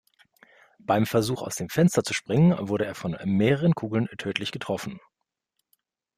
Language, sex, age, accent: German, male, 40-49, Deutschland Deutsch